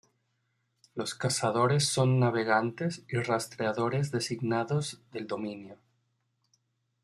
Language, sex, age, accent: Spanish, male, 30-39, México